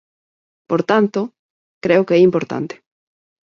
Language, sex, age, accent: Galician, female, 30-39, Normativo (estándar)